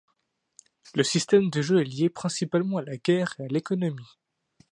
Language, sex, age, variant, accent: French, male, under 19, Français d'Europe, Français de Suisse